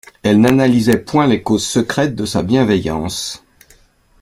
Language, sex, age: French, male, 60-69